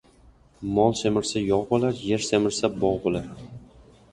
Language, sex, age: Uzbek, male, 19-29